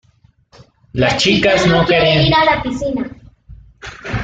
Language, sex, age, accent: Spanish, male, 19-29, México